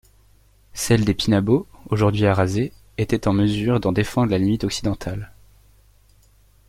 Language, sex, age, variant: French, male, 19-29, Français de métropole